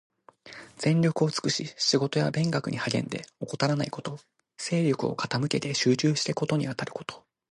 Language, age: Japanese, 19-29